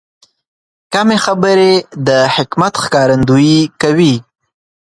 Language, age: Pashto, 19-29